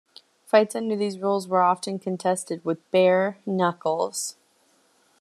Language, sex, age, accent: English, female, 19-29, United States English